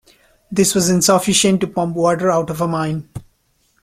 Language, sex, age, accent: English, male, 19-29, India and South Asia (India, Pakistan, Sri Lanka)